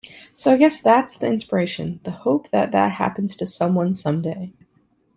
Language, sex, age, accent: English, female, 30-39, United States English